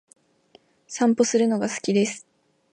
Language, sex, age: Japanese, female, 19-29